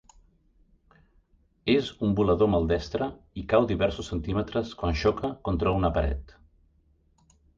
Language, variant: Catalan, Central